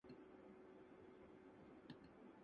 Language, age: English, 30-39